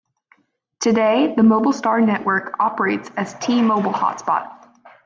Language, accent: English, United States English